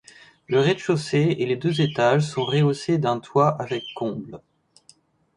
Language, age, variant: French, 19-29, Français de métropole